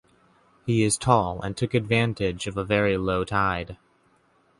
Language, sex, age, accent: English, male, 19-29, United States English